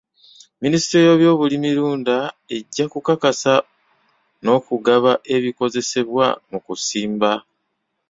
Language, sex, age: Ganda, male, 30-39